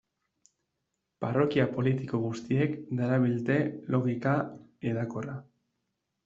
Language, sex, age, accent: Basque, male, 19-29, Mendebalekoa (Araba, Bizkaia, Gipuzkoako mendebaleko herri batzuk)